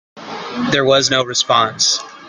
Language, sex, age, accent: English, male, 40-49, United States English